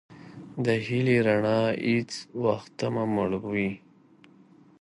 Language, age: Pashto, 30-39